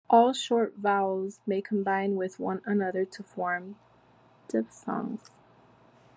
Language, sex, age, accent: English, female, 19-29, United States English